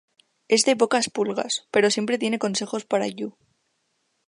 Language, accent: Spanish, España: Centro-Sur peninsular (Madrid, Toledo, Castilla-La Mancha)